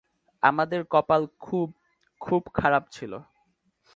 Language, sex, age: Bengali, male, 19-29